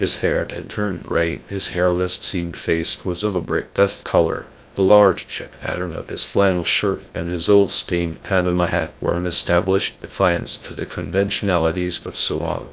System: TTS, GlowTTS